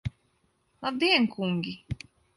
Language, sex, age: Latvian, female, 19-29